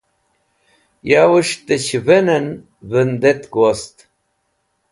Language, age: Wakhi, 70-79